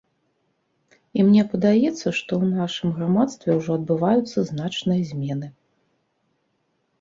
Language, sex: Belarusian, female